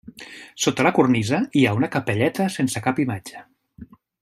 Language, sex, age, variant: Catalan, male, 40-49, Central